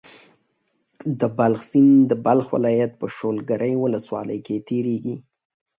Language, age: Pashto, 19-29